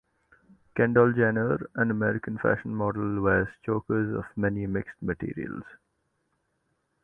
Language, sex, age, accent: English, male, 19-29, India and South Asia (India, Pakistan, Sri Lanka)